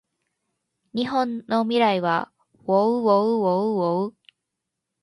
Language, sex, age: Japanese, female, 19-29